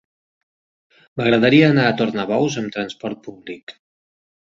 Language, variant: Catalan, Central